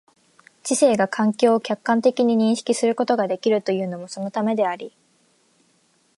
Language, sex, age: Japanese, female, 19-29